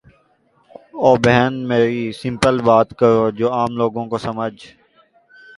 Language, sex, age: Urdu, male, 19-29